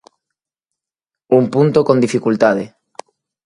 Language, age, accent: Galician, 19-29, Normativo (estándar)